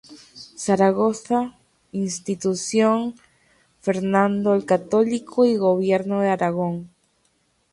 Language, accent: Spanish, Andino-Pacífico: Colombia, Perú, Ecuador, oeste de Bolivia y Venezuela andina